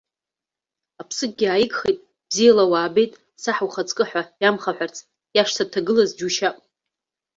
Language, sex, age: Abkhazian, female, 30-39